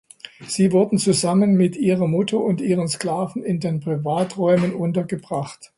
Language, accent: German, Deutschland Deutsch